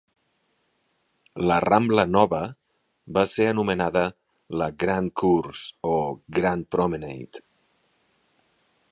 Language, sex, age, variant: Catalan, male, 40-49, Central